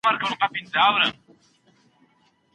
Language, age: Pashto, 30-39